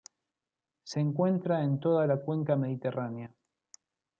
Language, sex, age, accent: Spanish, male, 40-49, Rioplatense: Argentina, Uruguay, este de Bolivia, Paraguay